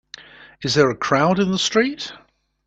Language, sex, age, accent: English, male, 70-79, England English